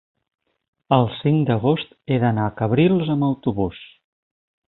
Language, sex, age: Catalan, male, 40-49